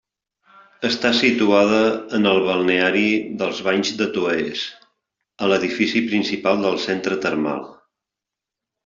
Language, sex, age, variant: Catalan, male, 50-59, Central